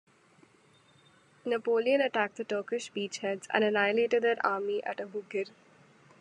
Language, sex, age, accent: English, female, 19-29, India and South Asia (India, Pakistan, Sri Lanka)